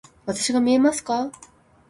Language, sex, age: Japanese, female, 19-29